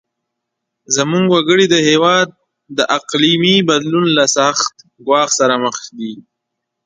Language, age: Pashto, 19-29